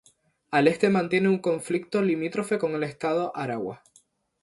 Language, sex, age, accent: Spanish, male, 19-29, España: Islas Canarias